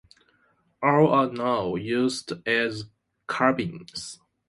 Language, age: English, 30-39